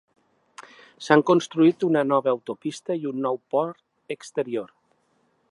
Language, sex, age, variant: Catalan, male, 60-69, Central